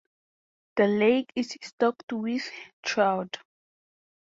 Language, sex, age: English, female, 19-29